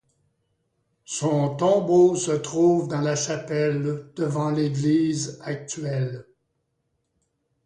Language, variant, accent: French, Français d'Amérique du Nord, Français du Canada